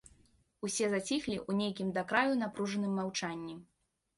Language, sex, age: Belarusian, female, under 19